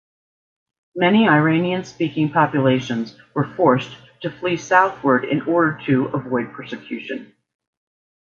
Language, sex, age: English, female, 50-59